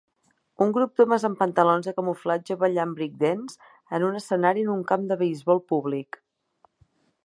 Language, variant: Catalan, Nord-Occidental